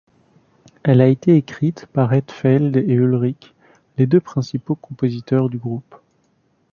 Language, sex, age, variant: French, male, 30-39, Français de métropole